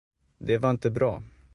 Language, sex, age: Swedish, male, 30-39